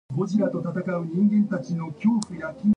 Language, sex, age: English, female, 19-29